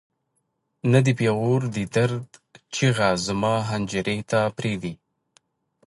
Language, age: Pashto, 19-29